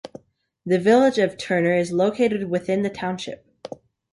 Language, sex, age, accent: English, male, under 19, United States English